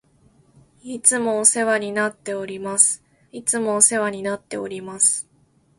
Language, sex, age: Japanese, female, 19-29